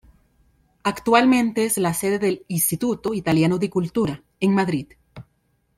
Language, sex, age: Spanish, female, 19-29